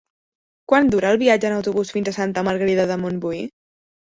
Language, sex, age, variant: Catalan, female, under 19, Central